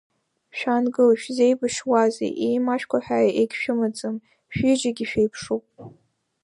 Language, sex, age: Abkhazian, female, under 19